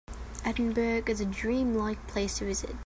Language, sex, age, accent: English, female, under 19, England English